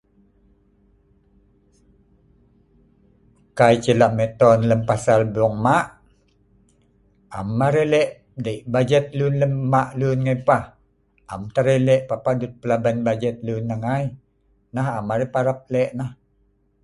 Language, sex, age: Sa'ban, male, 50-59